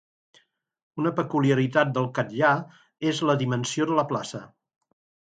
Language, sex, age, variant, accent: Catalan, male, 60-69, Central, central